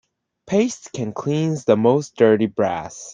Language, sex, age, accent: English, male, 19-29, United States English